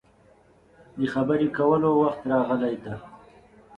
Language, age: Pashto, 19-29